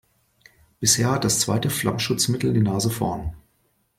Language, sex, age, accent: German, male, 50-59, Deutschland Deutsch